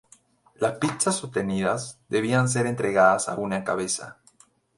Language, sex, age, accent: Spanish, male, 19-29, México